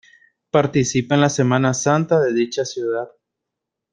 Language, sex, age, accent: Spanish, male, 19-29, América central